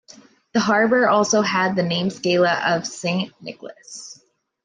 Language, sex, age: English, female, 30-39